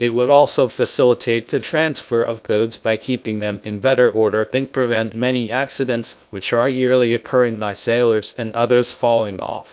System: TTS, GlowTTS